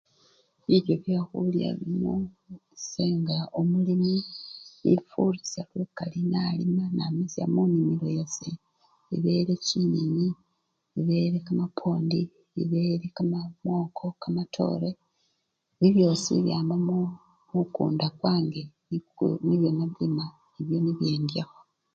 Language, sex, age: Luyia, female, 30-39